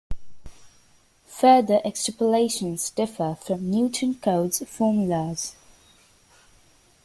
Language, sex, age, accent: English, female, under 19, United States English